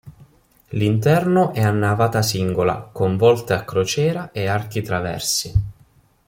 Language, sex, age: Italian, male, 19-29